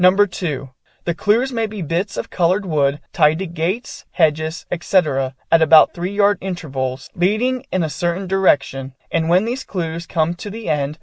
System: none